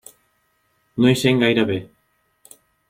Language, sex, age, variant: Catalan, male, 19-29, Central